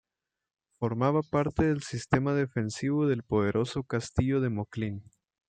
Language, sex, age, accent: Spanish, male, 19-29, México